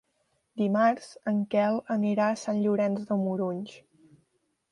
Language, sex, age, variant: Catalan, female, 19-29, Central